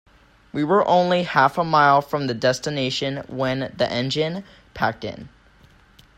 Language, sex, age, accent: English, male, under 19, United States English